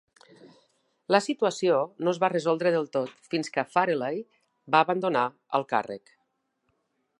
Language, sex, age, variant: Catalan, female, 50-59, Nord-Occidental